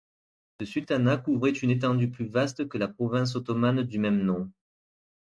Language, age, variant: French, 30-39, Français de métropole